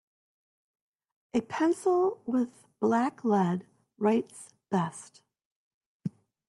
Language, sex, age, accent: English, female, 60-69, United States English